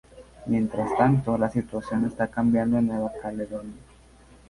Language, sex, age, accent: Spanish, male, 19-29, México